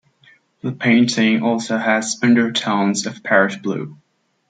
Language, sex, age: English, male, 19-29